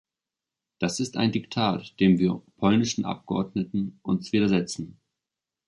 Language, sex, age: German, male, 19-29